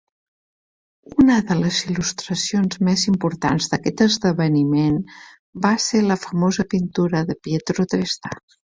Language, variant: Catalan, Septentrional